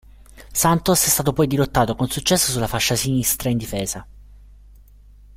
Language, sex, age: Italian, male, 30-39